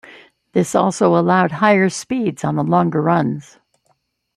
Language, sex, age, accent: English, female, 60-69, United States English